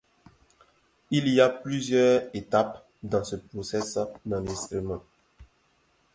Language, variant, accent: French, Français d'Afrique subsaharienne et des îles africaines, Français de Côte d’Ivoire